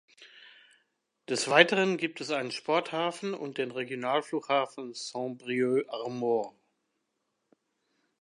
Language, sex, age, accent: German, male, 60-69, Deutschland Deutsch